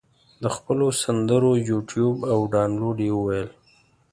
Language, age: Pashto, 19-29